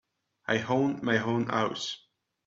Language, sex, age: English, male, 19-29